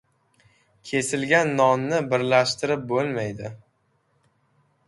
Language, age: Uzbek, 19-29